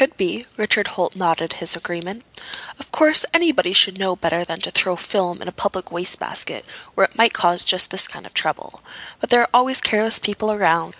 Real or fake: real